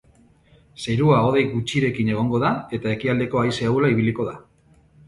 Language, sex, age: Basque, male, 40-49